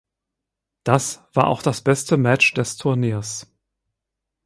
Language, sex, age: German, male, 50-59